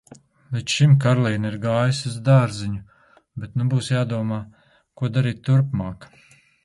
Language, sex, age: Latvian, male, 40-49